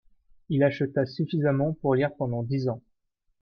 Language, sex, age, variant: French, male, 19-29, Français de métropole